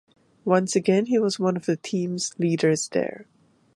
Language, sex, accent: English, female, Singaporean English